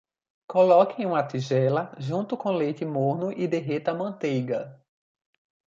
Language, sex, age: Portuguese, male, 19-29